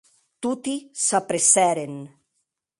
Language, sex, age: Occitan, female, 60-69